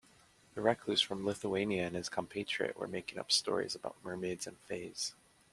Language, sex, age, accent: English, male, 19-29, United States English